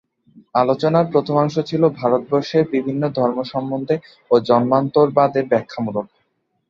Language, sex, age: Bengali, male, 19-29